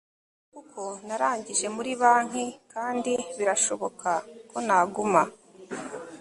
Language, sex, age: Kinyarwanda, female, 19-29